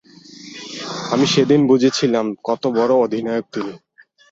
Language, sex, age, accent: Bengali, male, 19-29, প্রমিত; চলিত